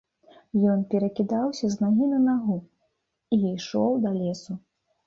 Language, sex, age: Belarusian, female, 30-39